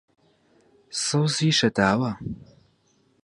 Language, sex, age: Central Kurdish, male, 19-29